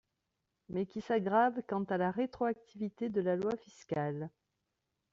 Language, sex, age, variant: French, female, 40-49, Français de métropole